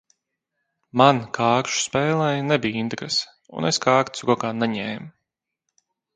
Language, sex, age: Latvian, male, 19-29